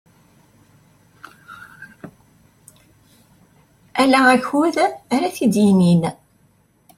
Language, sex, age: Kabyle, female, 40-49